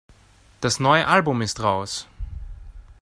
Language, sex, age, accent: German, male, 19-29, Österreichisches Deutsch